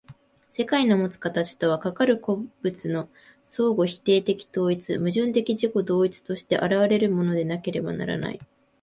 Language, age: Japanese, 19-29